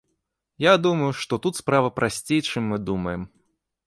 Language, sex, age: Belarusian, male, 30-39